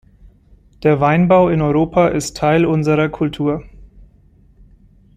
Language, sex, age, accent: German, female, 19-29, Deutschland Deutsch